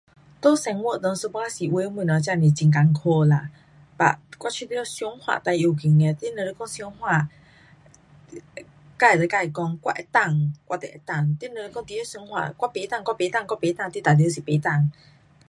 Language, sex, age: Pu-Xian Chinese, female, 40-49